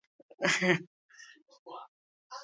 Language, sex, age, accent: Basque, female, 40-49, Mendebalekoa (Araba, Bizkaia, Gipuzkoako mendebaleko herri batzuk)